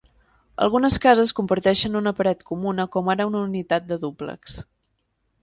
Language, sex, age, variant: Catalan, female, 19-29, Septentrional